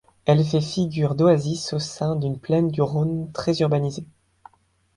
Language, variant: French, Français de métropole